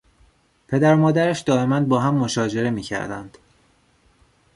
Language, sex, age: Persian, male, 19-29